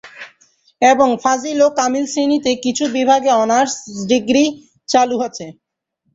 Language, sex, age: Bengali, male, 19-29